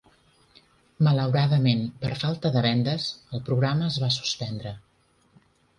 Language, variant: Catalan, Central